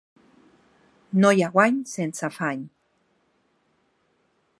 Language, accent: Catalan, aprenent (recent, des del castellà)